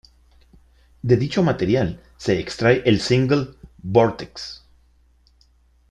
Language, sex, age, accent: Spanish, male, 50-59, México